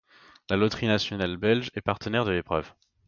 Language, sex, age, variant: French, male, 19-29, Français de métropole